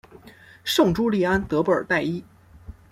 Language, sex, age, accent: Chinese, male, 19-29, 出生地：辽宁省